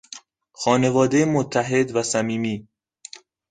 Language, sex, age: Persian, male, under 19